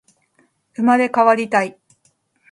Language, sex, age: Japanese, female, 50-59